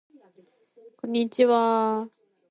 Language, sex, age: English, female, under 19